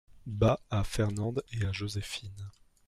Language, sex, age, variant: French, male, 19-29, Français de métropole